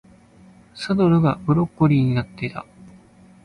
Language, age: Japanese, 19-29